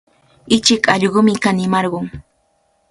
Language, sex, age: Cajatambo North Lima Quechua, female, 19-29